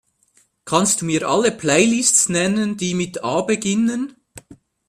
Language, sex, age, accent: German, male, 40-49, Schweizerdeutsch